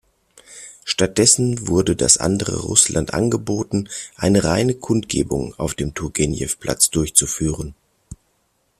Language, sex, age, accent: German, male, 40-49, Deutschland Deutsch